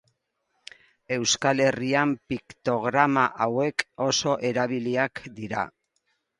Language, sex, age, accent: Basque, female, 60-69, Erdialdekoa edo Nafarra (Gipuzkoa, Nafarroa)